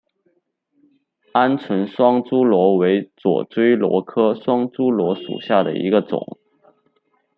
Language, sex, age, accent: Chinese, male, 19-29, 出生地：四川省